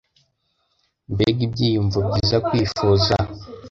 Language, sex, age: Kinyarwanda, male, under 19